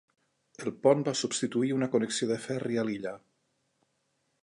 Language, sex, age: Catalan, male, 40-49